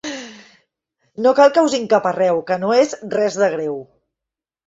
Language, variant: Catalan, Central